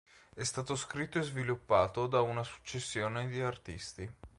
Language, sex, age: Italian, male, 30-39